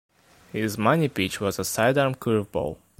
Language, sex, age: English, male, 19-29